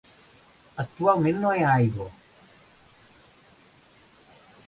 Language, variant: Catalan, Balear